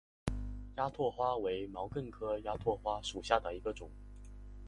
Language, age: Chinese, under 19